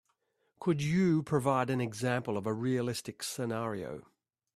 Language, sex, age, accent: English, male, 50-59, Australian English